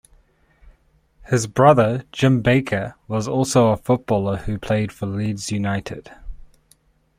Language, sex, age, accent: English, male, 30-39, New Zealand English